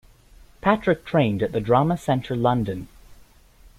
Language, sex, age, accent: English, male, 19-29, United States English